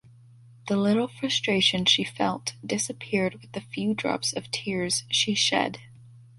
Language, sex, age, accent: English, female, under 19, United States English